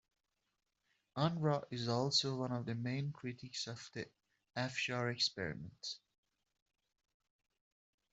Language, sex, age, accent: English, male, 19-29, United States English